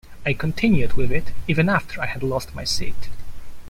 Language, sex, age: English, male, 19-29